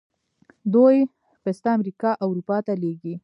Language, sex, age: Pashto, female, 19-29